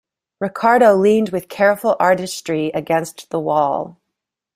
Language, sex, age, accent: English, female, 40-49, United States English